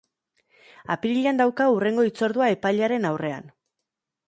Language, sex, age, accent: Basque, female, 30-39, Erdialdekoa edo Nafarra (Gipuzkoa, Nafarroa)